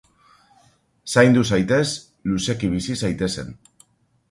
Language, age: Basque, under 19